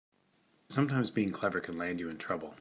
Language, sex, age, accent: English, male, 30-39, Canadian English